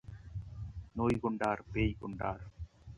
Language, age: Tamil, 30-39